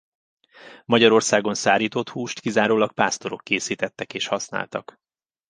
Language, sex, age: Hungarian, male, 30-39